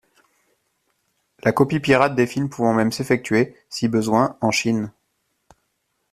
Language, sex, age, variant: French, male, 30-39, Français de métropole